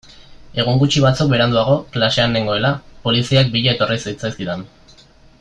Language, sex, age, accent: Basque, male, 19-29, Mendebalekoa (Araba, Bizkaia, Gipuzkoako mendebaleko herri batzuk)